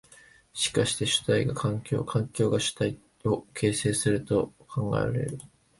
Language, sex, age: Japanese, male, 19-29